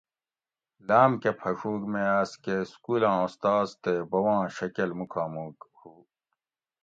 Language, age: Gawri, 40-49